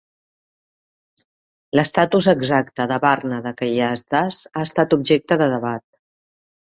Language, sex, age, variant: Catalan, female, 50-59, Central